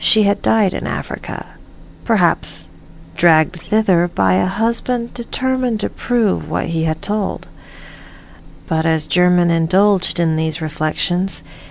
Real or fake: real